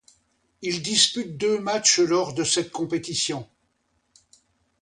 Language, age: French, 70-79